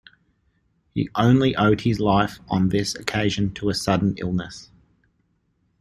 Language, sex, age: English, male, 40-49